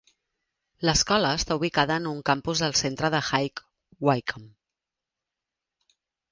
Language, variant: Catalan, Central